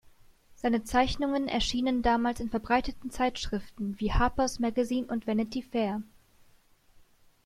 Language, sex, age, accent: German, female, 19-29, Deutschland Deutsch